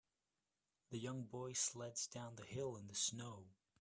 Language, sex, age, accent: English, male, 30-39, United States English